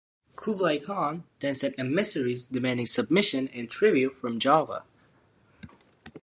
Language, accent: English, United States English